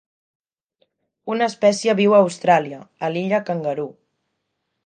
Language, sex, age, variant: Catalan, female, 19-29, Central